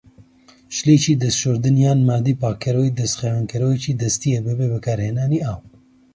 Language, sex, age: Central Kurdish, male, 30-39